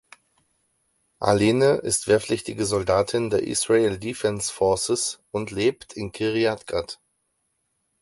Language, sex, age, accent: German, male, 30-39, Deutschland Deutsch